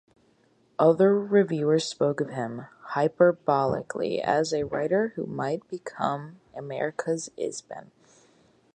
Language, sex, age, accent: English, female, under 19, United States English